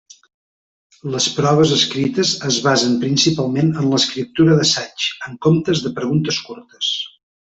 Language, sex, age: Catalan, male, 40-49